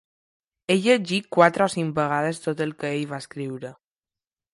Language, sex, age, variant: Catalan, male, under 19, Balear